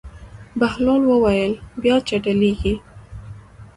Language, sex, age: Pashto, female, 19-29